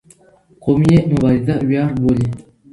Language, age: Pashto, under 19